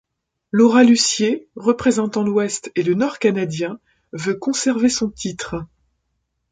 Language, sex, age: French, female, 50-59